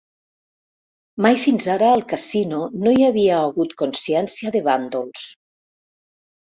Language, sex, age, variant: Catalan, female, 60-69, Septentrional